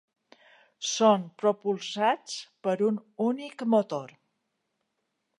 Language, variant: Catalan, Balear